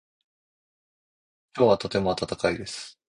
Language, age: Japanese, 30-39